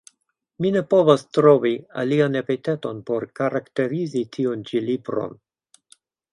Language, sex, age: Esperanto, male, 70-79